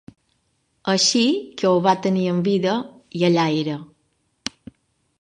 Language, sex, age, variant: Catalan, female, 40-49, Balear